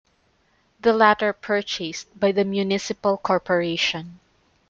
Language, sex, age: English, female, 50-59